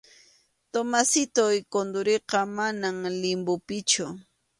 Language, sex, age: Arequipa-La Unión Quechua, female, 30-39